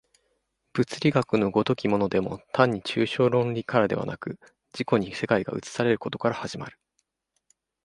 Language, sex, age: Japanese, male, 30-39